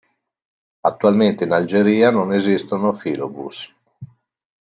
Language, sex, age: Italian, male, 50-59